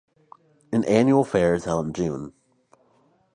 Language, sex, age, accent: English, male, under 19, United States English